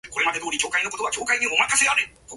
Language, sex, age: English, male, 19-29